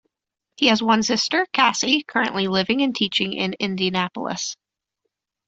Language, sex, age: English, female, under 19